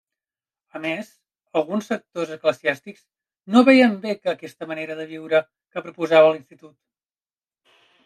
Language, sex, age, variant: Catalan, male, 30-39, Central